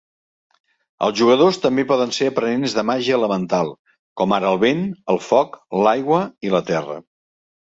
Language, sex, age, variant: Catalan, male, 60-69, Central